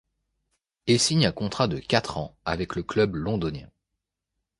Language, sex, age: French, male, 19-29